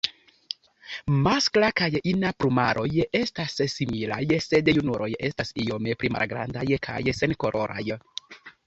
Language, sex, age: Esperanto, male, 19-29